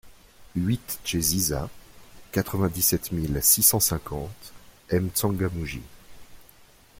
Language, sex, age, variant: French, male, 40-49, Français de métropole